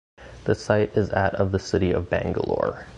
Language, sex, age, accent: English, male, 19-29, United States English